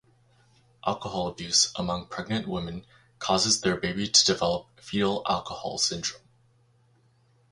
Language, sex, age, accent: English, male, 19-29, Canadian English